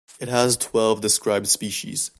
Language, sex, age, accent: English, male, 19-29, United States English